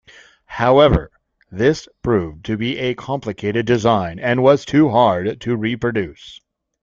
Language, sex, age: English, male, 30-39